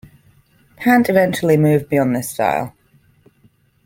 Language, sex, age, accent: English, female, 19-29, England English